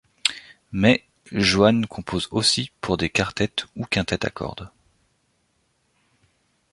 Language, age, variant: French, 30-39, Français de métropole